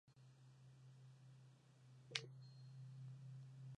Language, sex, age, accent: Spanish, female, 19-29, México